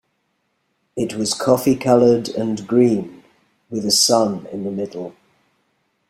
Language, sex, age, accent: English, male, 40-49, England English